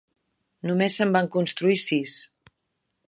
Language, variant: Catalan, Central